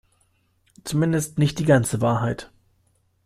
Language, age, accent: German, 19-29, Deutschland Deutsch